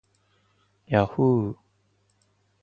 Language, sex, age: Japanese, male, 30-39